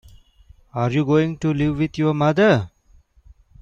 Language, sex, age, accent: English, male, 40-49, India and South Asia (India, Pakistan, Sri Lanka)